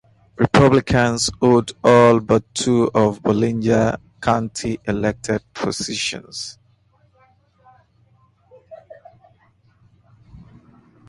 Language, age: English, 30-39